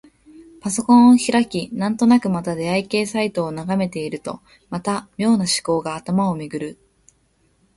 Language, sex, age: Japanese, female, 19-29